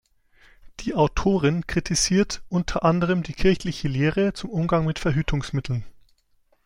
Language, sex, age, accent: German, male, 19-29, Deutschland Deutsch